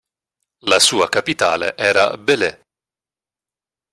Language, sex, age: Italian, male, 19-29